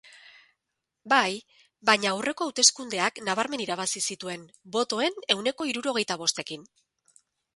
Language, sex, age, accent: Basque, female, 40-49, Erdialdekoa edo Nafarra (Gipuzkoa, Nafarroa)